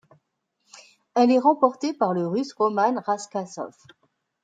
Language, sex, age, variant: French, female, 40-49, Français de métropole